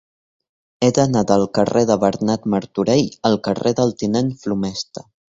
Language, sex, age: Catalan, male, 19-29